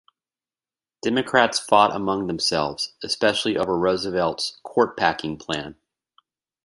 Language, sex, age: English, male, 40-49